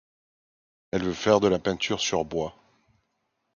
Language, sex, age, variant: French, male, 50-59, Français de métropole